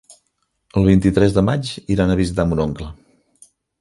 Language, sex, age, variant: Catalan, male, 50-59, Central